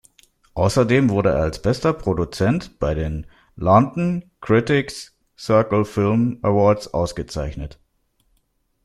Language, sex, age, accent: German, male, 30-39, Deutschland Deutsch